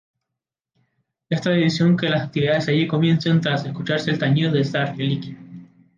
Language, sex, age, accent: Spanish, male, 19-29, América central